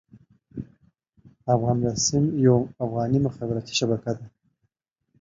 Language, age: Pashto, 19-29